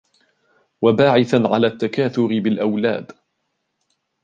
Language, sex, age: Arabic, male, 19-29